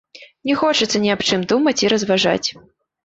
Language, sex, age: Belarusian, female, 19-29